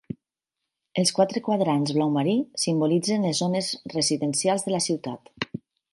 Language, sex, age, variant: Catalan, female, 40-49, Nord-Occidental